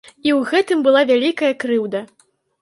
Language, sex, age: Belarusian, female, 19-29